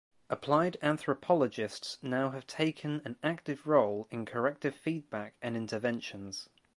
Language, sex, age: English, male, 19-29